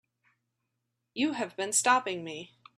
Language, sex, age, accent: English, female, 30-39, United States English